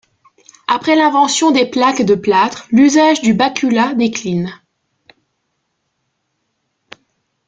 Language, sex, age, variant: French, female, 19-29, Français de métropole